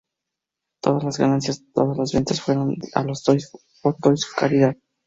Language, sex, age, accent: Spanish, male, 19-29, México